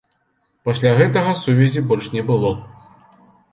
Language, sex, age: Belarusian, male, 40-49